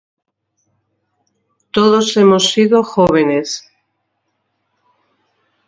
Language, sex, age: Spanish, female, 50-59